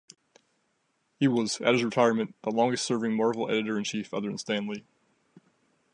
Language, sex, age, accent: English, male, 19-29, United States English